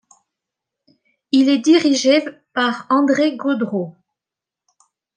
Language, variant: French, Français de métropole